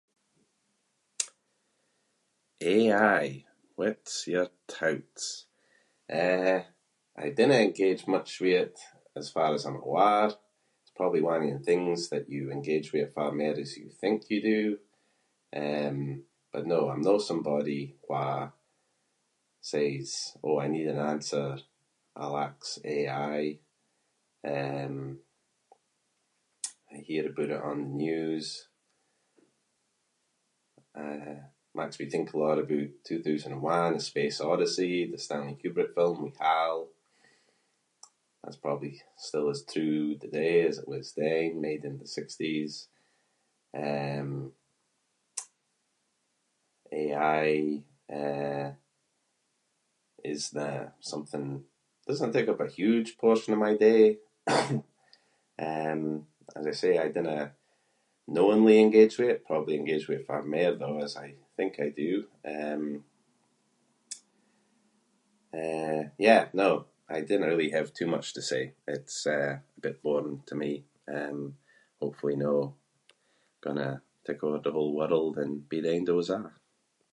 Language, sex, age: Scots, male, 30-39